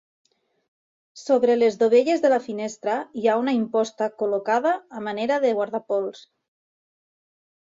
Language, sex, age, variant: Catalan, female, 30-39, Nord-Occidental